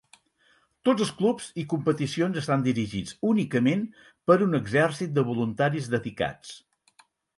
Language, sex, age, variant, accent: Catalan, male, 60-69, Central, central